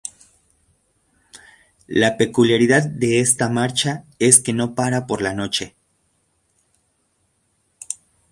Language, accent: Spanish, México